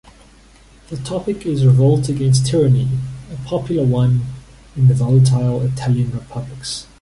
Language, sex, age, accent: English, male, 30-39, Southern African (South Africa, Zimbabwe, Namibia)